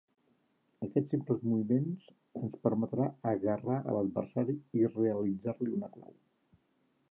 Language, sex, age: Catalan, male, 60-69